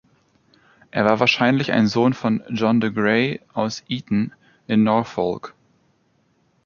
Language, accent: German, Deutschland Deutsch